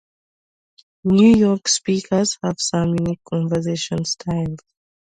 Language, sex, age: English, female, 19-29